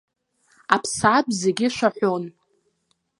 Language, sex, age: Abkhazian, female, 19-29